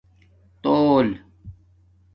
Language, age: Domaaki, 40-49